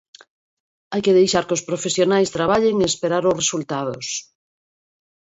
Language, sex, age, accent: Galician, female, 50-59, Normativo (estándar)